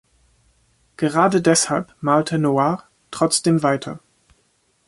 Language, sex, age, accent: German, male, 19-29, Deutschland Deutsch